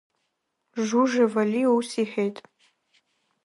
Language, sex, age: Abkhazian, female, under 19